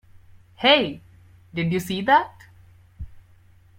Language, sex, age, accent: English, male, 19-29, India and South Asia (India, Pakistan, Sri Lanka)